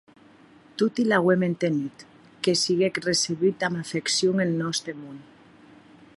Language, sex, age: Occitan, female, 40-49